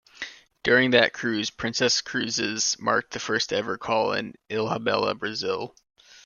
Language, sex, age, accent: English, male, 19-29, United States English